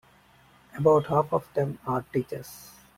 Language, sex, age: English, male, 19-29